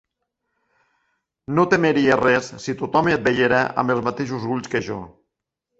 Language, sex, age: Catalan, male, 50-59